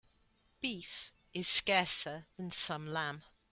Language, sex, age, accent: English, female, 50-59, England English